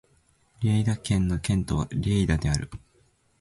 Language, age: Japanese, 19-29